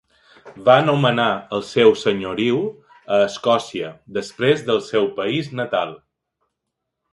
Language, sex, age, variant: Catalan, male, 40-49, Balear